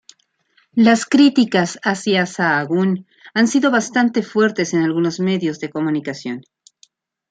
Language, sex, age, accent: Spanish, female, 50-59, México